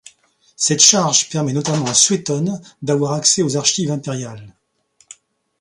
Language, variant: French, Français de métropole